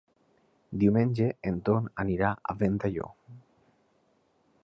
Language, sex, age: Catalan, male, 30-39